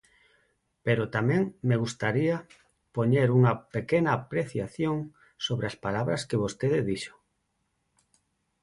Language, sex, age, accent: Galician, male, 40-49, Neofalante